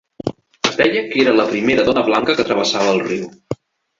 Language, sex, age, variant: Catalan, male, 19-29, Nord-Occidental